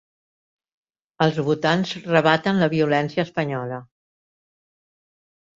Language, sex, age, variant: Catalan, female, 60-69, Central